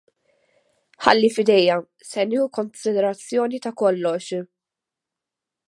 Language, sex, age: Maltese, female, 19-29